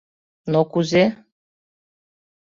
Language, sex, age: Mari, female, 40-49